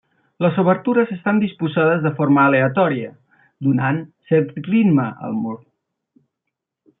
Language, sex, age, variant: Catalan, male, 40-49, Central